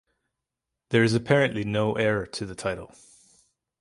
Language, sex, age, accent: English, male, 30-39, United States English